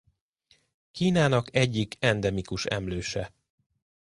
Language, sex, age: Hungarian, male, 40-49